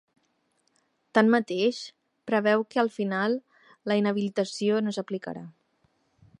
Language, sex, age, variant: Catalan, female, 19-29, Central